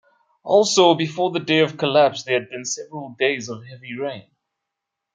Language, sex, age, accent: English, male, 30-39, Southern African (South Africa, Zimbabwe, Namibia)